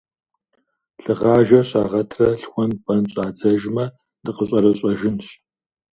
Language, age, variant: Kabardian, 50-59, Адыгэбзэ (Къэбэрдей, Кирил, псоми зэдай)